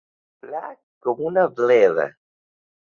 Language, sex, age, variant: Catalan, male, 30-39, Central